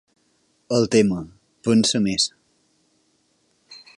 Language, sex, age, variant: Catalan, male, 19-29, Balear